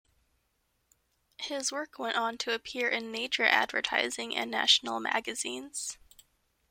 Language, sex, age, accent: English, female, 19-29, United States English